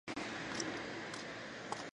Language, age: Japanese, 19-29